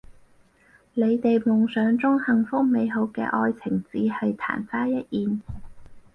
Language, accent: Cantonese, 广州音